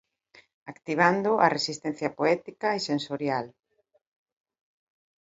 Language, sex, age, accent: Galician, female, 50-59, Normativo (estándar)